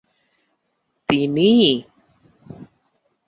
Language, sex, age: Bengali, male, 19-29